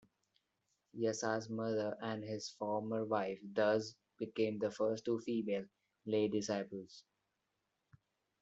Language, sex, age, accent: English, male, 19-29, India and South Asia (India, Pakistan, Sri Lanka)